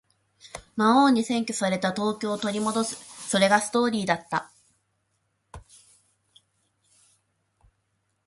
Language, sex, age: Japanese, female, 19-29